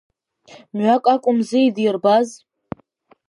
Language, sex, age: Abkhazian, female, under 19